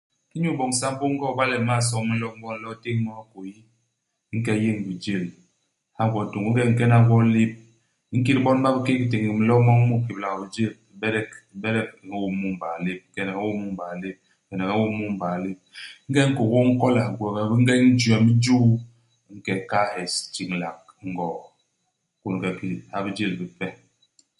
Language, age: Basaa, 40-49